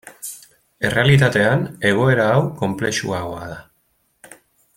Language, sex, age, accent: Basque, male, 30-39, Mendebalekoa (Araba, Bizkaia, Gipuzkoako mendebaleko herri batzuk)